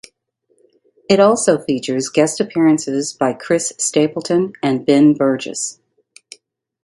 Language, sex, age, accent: English, female, 60-69, United States English